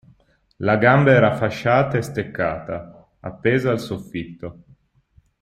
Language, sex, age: Italian, male, 30-39